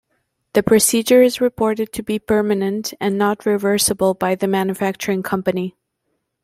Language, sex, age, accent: English, female, 30-39, Canadian English